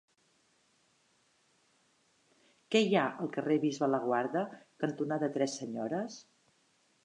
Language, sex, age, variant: Catalan, female, 50-59, Central